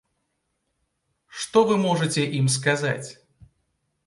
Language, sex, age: Belarusian, male, 19-29